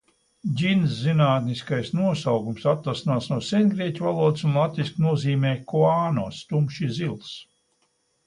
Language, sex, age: Latvian, male, 70-79